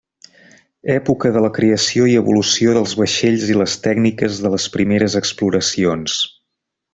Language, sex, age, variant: Catalan, male, 30-39, Central